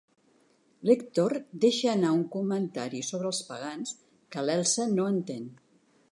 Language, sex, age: Catalan, female, 60-69